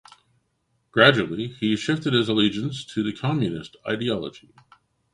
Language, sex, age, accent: English, male, 50-59, Canadian English